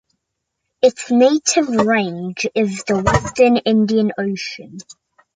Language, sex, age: English, male, 19-29